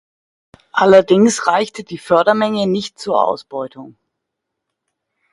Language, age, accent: German, 40-49, Deutschland Deutsch